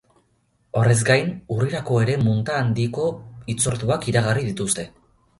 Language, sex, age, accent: Basque, male, 19-29, Mendebalekoa (Araba, Bizkaia, Gipuzkoako mendebaleko herri batzuk)